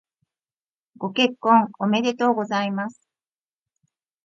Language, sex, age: Japanese, female, 40-49